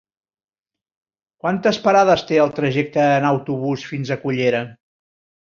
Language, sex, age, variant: Catalan, male, 50-59, Central